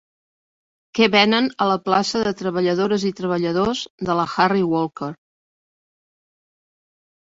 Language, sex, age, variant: Catalan, female, 50-59, Central